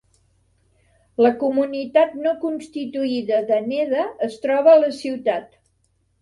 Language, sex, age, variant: Catalan, female, 60-69, Central